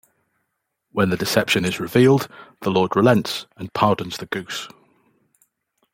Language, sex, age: English, male, 40-49